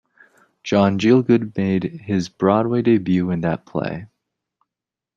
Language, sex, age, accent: English, male, 19-29, United States English